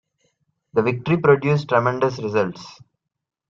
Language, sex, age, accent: English, male, 19-29, India and South Asia (India, Pakistan, Sri Lanka)